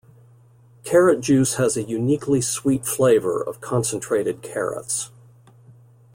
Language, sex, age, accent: English, male, 60-69, United States English